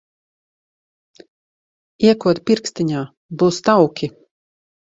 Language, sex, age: Latvian, female, 30-39